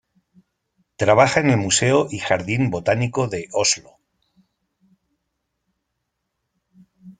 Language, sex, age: Spanish, male, 40-49